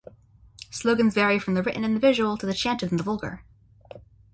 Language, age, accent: English, under 19, United States English